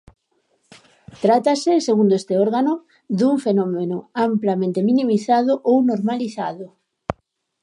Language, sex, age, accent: Galician, female, 40-49, Oriental (común en zona oriental)